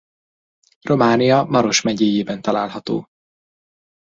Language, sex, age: Hungarian, male, 30-39